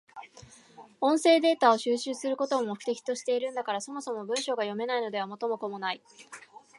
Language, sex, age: Japanese, female, 19-29